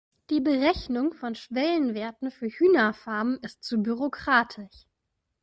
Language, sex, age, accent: German, female, 30-39, Deutschland Deutsch